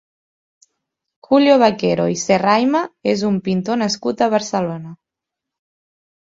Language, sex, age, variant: Catalan, female, 19-29, Central